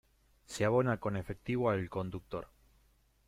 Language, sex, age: Spanish, male, 50-59